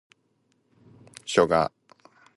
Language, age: Japanese, 19-29